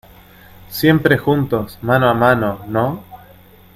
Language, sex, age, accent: Spanish, male, 19-29, Rioplatense: Argentina, Uruguay, este de Bolivia, Paraguay